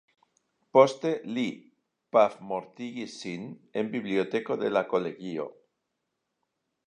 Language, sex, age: Esperanto, male, 60-69